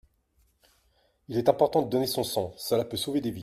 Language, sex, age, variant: French, male, 50-59, Français de métropole